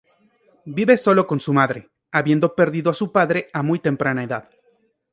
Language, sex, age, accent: Spanish, male, 19-29, México